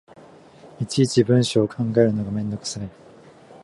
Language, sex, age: Japanese, male, 19-29